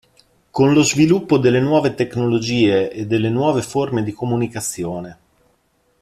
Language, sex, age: Italian, male, 40-49